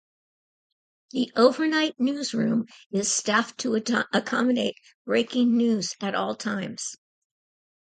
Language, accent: English, United States English